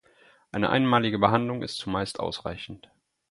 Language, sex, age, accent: German, male, 30-39, Deutschland Deutsch